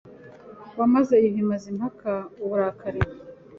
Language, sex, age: Kinyarwanda, male, 19-29